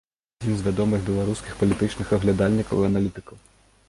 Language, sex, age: Belarusian, male, 30-39